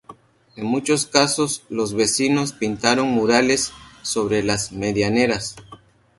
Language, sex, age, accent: Spanish, male, 30-39, México